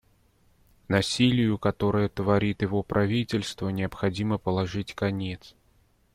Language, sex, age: Russian, male, 30-39